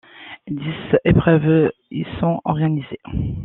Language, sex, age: French, female, 40-49